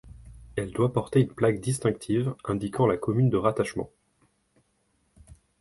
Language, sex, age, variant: French, male, 19-29, Français de métropole